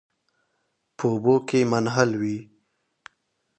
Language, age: Pashto, 19-29